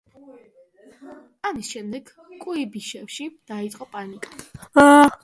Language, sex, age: Georgian, female, under 19